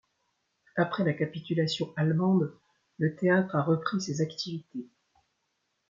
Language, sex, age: French, female, 60-69